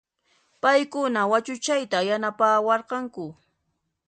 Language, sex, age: Puno Quechua, female, 30-39